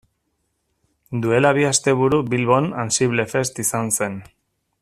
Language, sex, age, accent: Basque, male, 40-49, Erdialdekoa edo Nafarra (Gipuzkoa, Nafarroa)